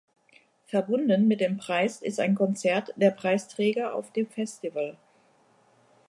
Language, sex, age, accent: German, female, 40-49, Deutschland Deutsch